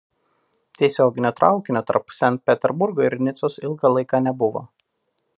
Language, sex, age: Lithuanian, male, 30-39